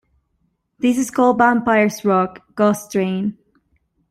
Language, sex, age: English, female, 19-29